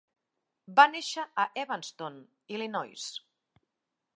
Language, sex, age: Catalan, female, 50-59